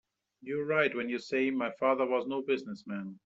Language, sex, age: English, male, 30-39